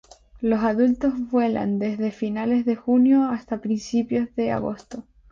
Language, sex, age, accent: Spanish, female, 19-29, España: Islas Canarias